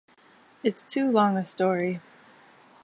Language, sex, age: English, female, 40-49